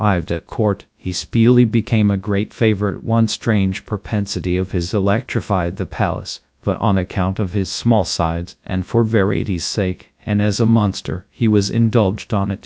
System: TTS, GradTTS